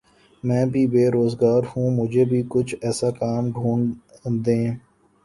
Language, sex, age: Urdu, male, 19-29